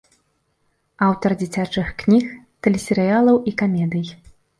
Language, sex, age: Belarusian, female, 30-39